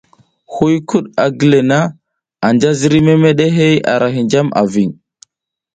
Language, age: South Giziga, 30-39